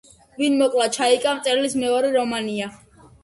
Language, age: Georgian, under 19